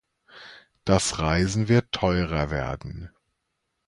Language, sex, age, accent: German, male, 30-39, Deutschland Deutsch